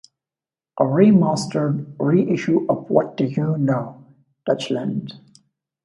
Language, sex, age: English, male, 19-29